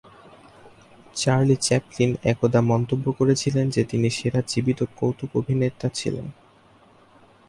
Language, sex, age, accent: Bengali, male, under 19, Native